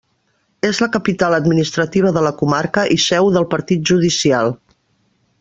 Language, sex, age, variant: Catalan, female, 60-69, Central